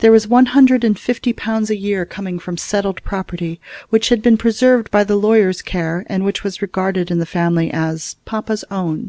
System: none